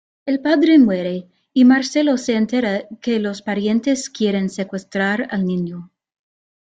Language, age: Spanish, 19-29